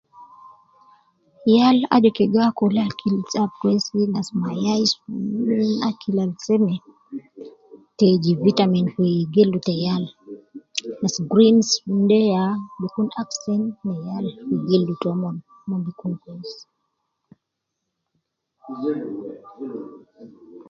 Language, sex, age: Nubi, female, 30-39